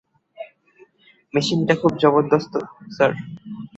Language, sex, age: Bengali, male, 19-29